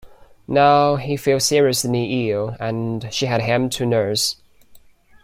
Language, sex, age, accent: English, male, 19-29, United States English